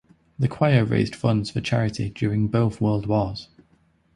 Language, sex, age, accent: English, male, 19-29, England English